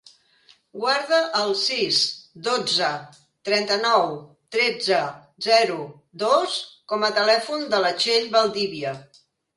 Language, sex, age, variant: Catalan, female, 60-69, Central